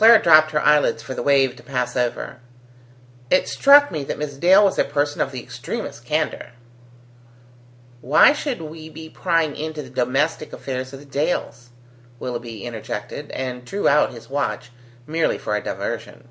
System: none